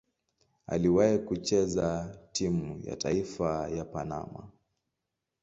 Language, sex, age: Swahili, male, 19-29